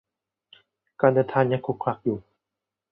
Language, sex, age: Thai, male, 19-29